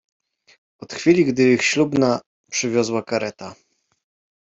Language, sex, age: Polish, male, 30-39